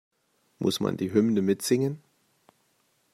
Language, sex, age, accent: German, male, 50-59, Deutschland Deutsch